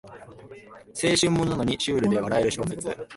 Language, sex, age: Japanese, male, 19-29